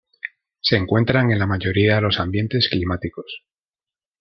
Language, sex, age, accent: Spanish, male, 30-39, España: Centro-Sur peninsular (Madrid, Toledo, Castilla-La Mancha)